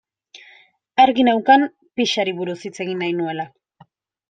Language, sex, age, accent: Basque, female, 19-29, Erdialdekoa edo Nafarra (Gipuzkoa, Nafarroa)